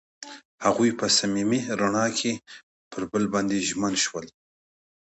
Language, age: Pashto, 40-49